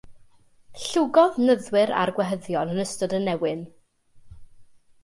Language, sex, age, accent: Welsh, female, 19-29, Y Deyrnas Unedig Cymraeg